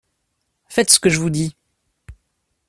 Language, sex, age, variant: French, male, 19-29, Français de métropole